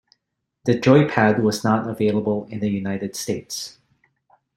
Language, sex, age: English, male, 40-49